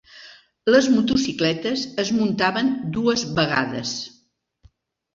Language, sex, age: Catalan, female, 70-79